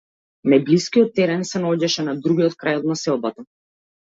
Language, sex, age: Macedonian, female, 30-39